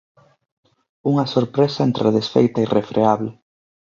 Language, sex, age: Galician, male, 19-29